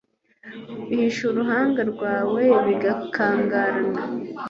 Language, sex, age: Kinyarwanda, female, 19-29